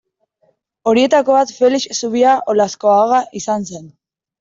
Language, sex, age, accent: Basque, female, 19-29, Mendebalekoa (Araba, Bizkaia, Gipuzkoako mendebaleko herri batzuk)